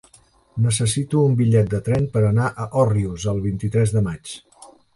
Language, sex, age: Catalan, male, 60-69